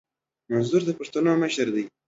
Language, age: Pashto, under 19